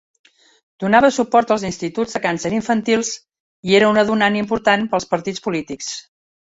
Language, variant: Catalan, Central